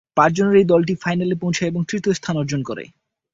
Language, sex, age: Bengali, male, 19-29